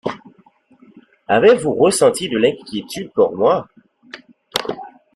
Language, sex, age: French, male, 19-29